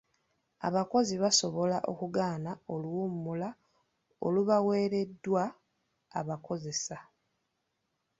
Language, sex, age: Ganda, female, 19-29